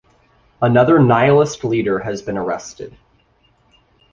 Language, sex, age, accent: English, male, 19-29, United States English